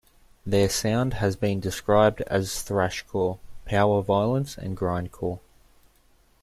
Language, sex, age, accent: English, male, 19-29, Australian English